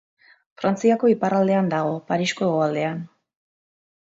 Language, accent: Basque, Mendebalekoa (Araba, Bizkaia, Gipuzkoako mendebaleko herri batzuk)